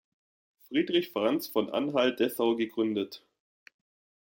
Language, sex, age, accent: German, male, 19-29, Deutschland Deutsch